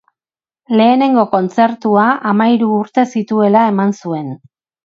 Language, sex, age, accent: Basque, female, 40-49, Erdialdekoa edo Nafarra (Gipuzkoa, Nafarroa)